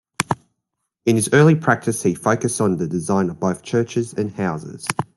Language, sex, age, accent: English, male, 19-29, Australian English